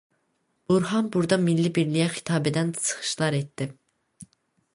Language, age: Azerbaijani, under 19